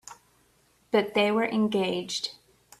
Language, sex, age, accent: English, female, 40-49, United States English